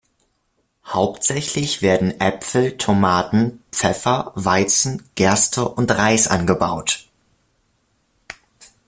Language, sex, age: German, male, under 19